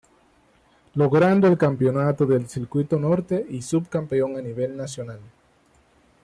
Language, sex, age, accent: Spanish, male, 30-39, Caribe: Cuba, Venezuela, Puerto Rico, República Dominicana, Panamá, Colombia caribeña, México caribeño, Costa del golfo de México